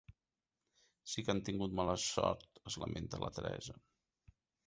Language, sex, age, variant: Catalan, male, 50-59, Central